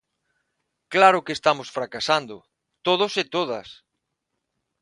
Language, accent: Galician, Normativo (estándar); Neofalante